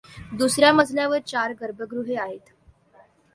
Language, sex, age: Marathi, female, under 19